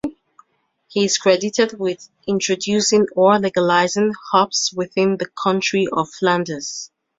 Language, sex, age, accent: English, female, 19-29, England English